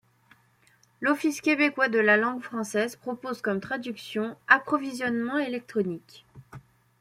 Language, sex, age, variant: French, female, under 19, Français de métropole